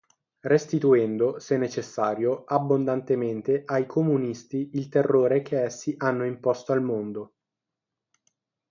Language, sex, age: Italian, male, 19-29